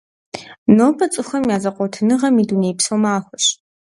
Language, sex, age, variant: Kabardian, female, under 19, Адыгэбзэ (Къэбэрдей, Кирил, псоми зэдай)